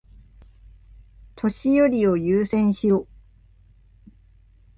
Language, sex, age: Japanese, female, 19-29